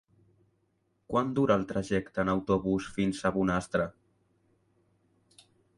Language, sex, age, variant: Catalan, male, under 19, Central